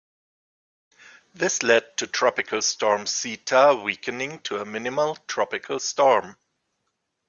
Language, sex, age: English, male, 40-49